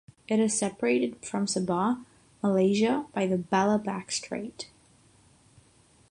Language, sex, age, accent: English, female, 19-29, United States English; England English